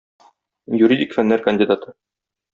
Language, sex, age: Tatar, male, 30-39